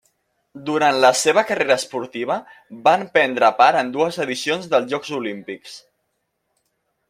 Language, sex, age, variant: Catalan, male, under 19, Central